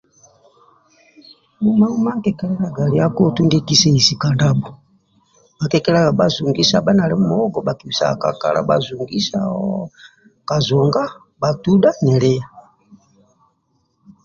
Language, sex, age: Amba (Uganda), male, 60-69